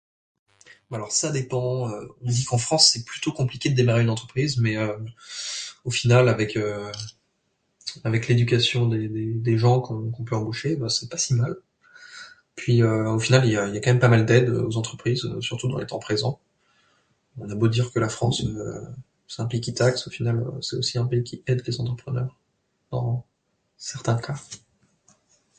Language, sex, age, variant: French, male, 19-29, Français de métropole